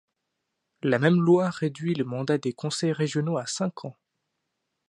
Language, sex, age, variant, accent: French, male, under 19, Français d'Europe, Français de Suisse